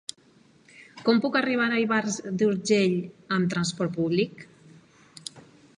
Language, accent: Catalan, valencià